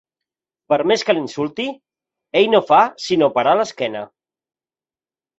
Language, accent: Catalan, Català central